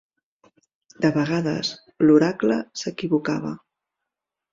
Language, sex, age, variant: Catalan, female, 40-49, Central